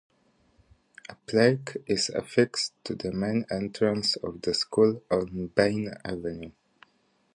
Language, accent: English, United States English